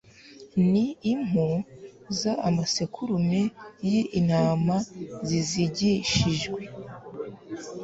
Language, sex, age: Kinyarwanda, female, under 19